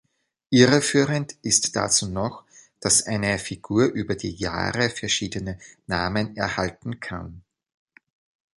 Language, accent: German, Österreichisches Deutsch